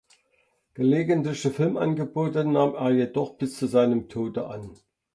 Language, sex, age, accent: German, male, 50-59, Deutschland Deutsch